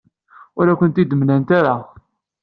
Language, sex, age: Kabyle, male, 19-29